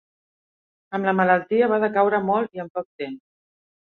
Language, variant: Catalan, Central